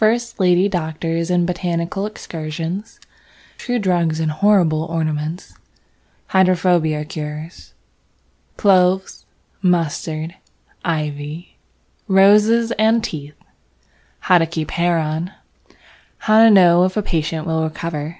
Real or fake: real